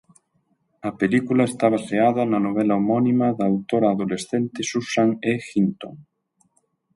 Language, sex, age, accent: Galician, male, 30-39, Normativo (estándar)